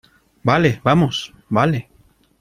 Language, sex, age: Spanish, male, 30-39